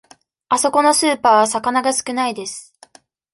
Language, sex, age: Japanese, female, 19-29